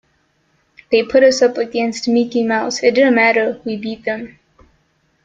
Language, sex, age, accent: English, female, 19-29, United States English